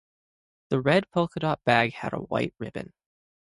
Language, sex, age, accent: English, male, 19-29, United States English